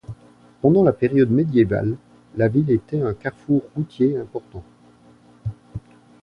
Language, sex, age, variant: French, male, 50-59, Français de métropole